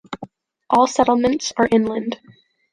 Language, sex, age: English, female, 19-29